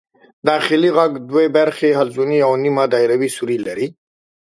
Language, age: Pashto, 40-49